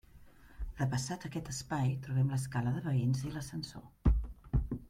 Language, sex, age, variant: Catalan, female, 50-59, Central